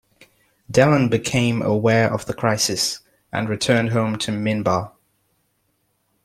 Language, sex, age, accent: English, male, 19-29, England English